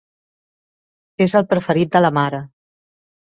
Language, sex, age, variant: Catalan, female, 50-59, Central